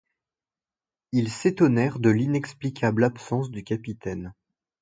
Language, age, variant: French, 19-29, Français de métropole